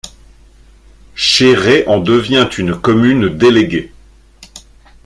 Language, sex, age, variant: French, male, 50-59, Français de métropole